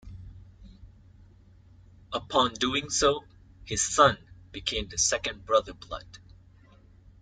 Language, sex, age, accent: English, male, 19-29, Singaporean English